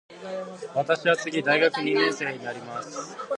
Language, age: Japanese, 19-29